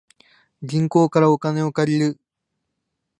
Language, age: Japanese, 19-29